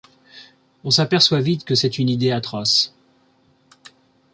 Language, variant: French, Français de métropole